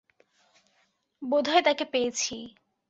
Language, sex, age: Bengali, female, 19-29